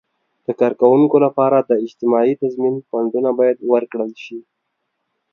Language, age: Pashto, 30-39